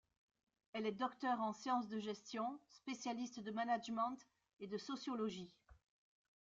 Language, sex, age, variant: French, female, 60-69, Français de métropole